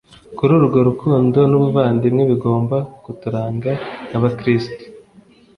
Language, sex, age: Kinyarwanda, male, 19-29